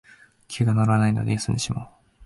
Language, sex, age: Japanese, male, 19-29